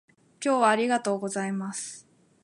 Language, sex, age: Japanese, female, 19-29